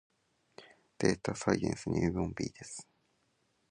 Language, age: Japanese, 19-29